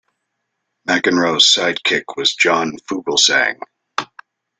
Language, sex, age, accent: English, male, 40-49, United States English